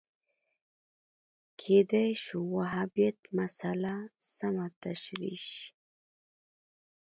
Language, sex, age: Pashto, female, 30-39